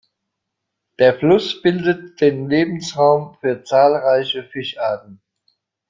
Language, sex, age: German, male, 60-69